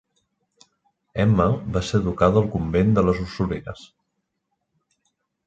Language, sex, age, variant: Catalan, male, 30-39, Septentrional